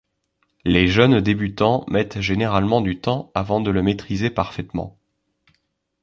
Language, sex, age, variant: French, male, under 19, Français de métropole